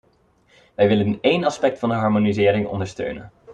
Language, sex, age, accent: Dutch, male, 19-29, Nederlands Nederlands